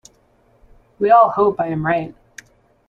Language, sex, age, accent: English, female, 30-39, United States English